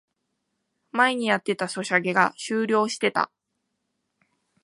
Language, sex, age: Japanese, female, 19-29